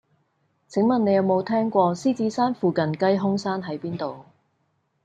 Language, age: Cantonese, 30-39